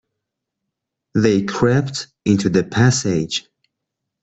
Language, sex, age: English, male, 30-39